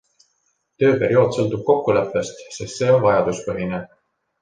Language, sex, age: Estonian, male, 40-49